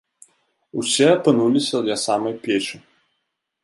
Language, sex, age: Belarusian, male, 19-29